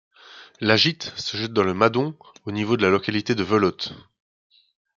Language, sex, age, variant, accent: French, male, 30-39, Français d'Europe, Français de Belgique